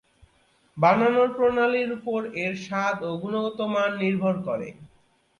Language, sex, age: Bengali, male, 30-39